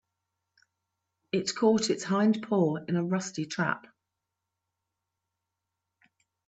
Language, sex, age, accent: English, female, 50-59, England English